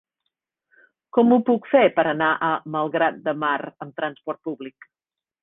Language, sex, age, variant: Catalan, female, 50-59, Central